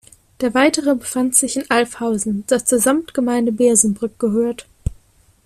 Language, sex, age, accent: German, female, 19-29, Deutschland Deutsch